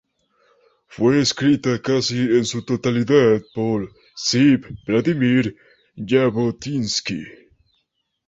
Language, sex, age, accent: Spanish, male, 19-29, Andino-Pacífico: Colombia, Perú, Ecuador, oeste de Bolivia y Venezuela andina